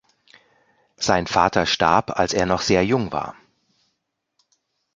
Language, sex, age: German, male, 40-49